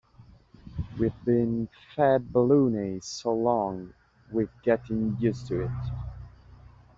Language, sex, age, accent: English, male, 30-39, England English